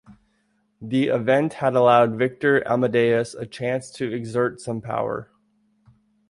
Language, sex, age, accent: English, male, 30-39, United States English